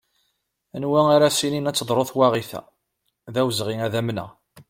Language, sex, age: Kabyle, male, 30-39